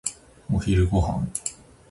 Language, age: Japanese, 30-39